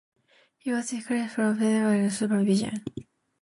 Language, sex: English, female